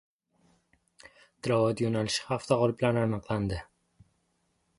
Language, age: Uzbek, 19-29